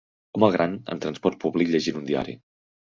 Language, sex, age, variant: Catalan, male, 30-39, Central